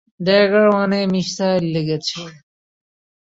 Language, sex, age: Bengali, male, 19-29